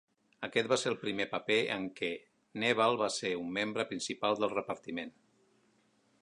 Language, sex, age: Catalan, male, 50-59